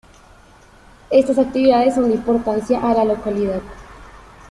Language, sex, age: Spanish, male, 30-39